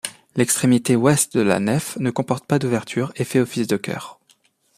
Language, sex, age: French, male, 30-39